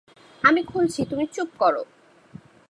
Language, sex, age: Bengali, female, 19-29